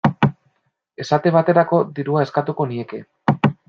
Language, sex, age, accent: Basque, male, 19-29, Mendebalekoa (Araba, Bizkaia, Gipuzkoako mendebaleko herri batzuk)